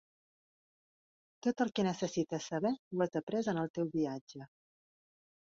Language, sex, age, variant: Catalan, female, 40-49, Central